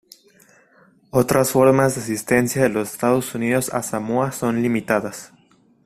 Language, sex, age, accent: Spanish, male, 19-29, México